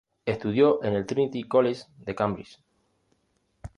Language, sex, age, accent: Spanish, male, 30-39, España: Islas Canarias